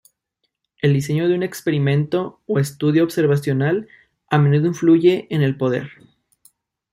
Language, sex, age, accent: Spanish, male, 19-29, México